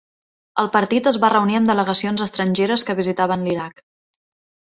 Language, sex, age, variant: Catalan, female, 30-39, Central